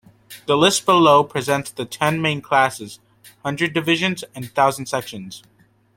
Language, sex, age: English, male, under 19